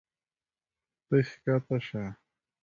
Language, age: Pashto, 19-29